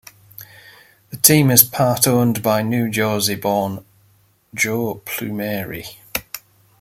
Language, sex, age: English, male, 40-49